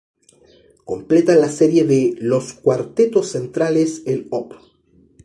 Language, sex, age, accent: Spanish, male, 19-29, Chileno: Chile, Cuyo